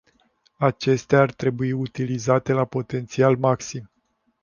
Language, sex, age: Romanian, male, 50-59